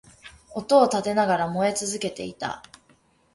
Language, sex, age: Japanese, female, 19-29